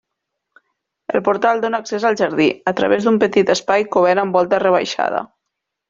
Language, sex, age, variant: Catalan, female, 40-49, Nord-Occidental